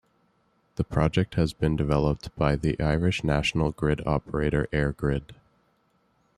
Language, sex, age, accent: English, male, 19-29, Canadian English